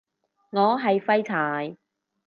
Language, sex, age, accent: Cantonese, female, 30-39, 广州音